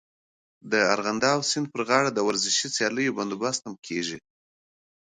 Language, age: Pashto, 40-49